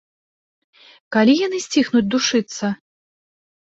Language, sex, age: Belarusian, female, 30-39